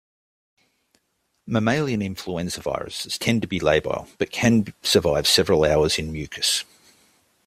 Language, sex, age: English, male, 60-69